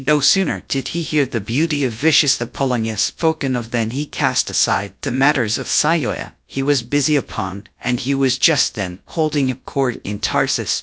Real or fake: fake